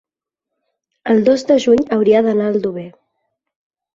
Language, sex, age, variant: Catalan, female, 30-39, Central